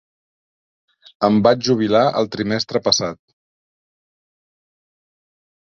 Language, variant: Catalan, Central